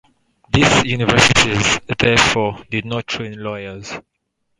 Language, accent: English, England English